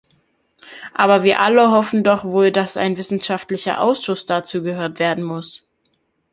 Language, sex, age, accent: German, male, under 19, Deutschland Deutsch